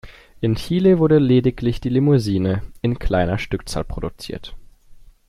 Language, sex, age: German, male, 19-29